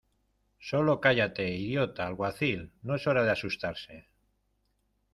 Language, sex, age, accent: Spanish, male, 50-59, España: Norte peninsular (Asturias, Castilla y León, Cantabria, País Vasco, Navarra, Aragón, La Rioja, Guadalajara, Cuenca)